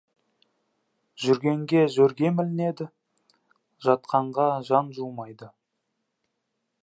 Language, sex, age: Kazakh, male, 19-29